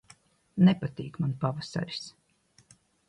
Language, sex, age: Latvian, female, 60-69